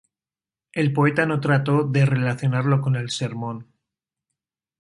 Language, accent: Spanish, España: Centro-Sur peninsular (Madrid, Toledo, Castilla-La Mancha)